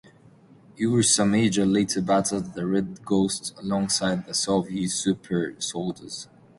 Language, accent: English, United States English